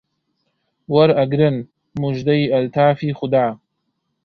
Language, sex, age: Central Kurdish, male, 19-29